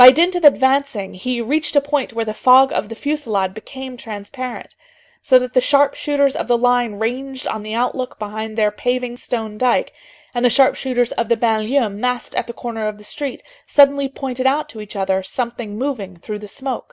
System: none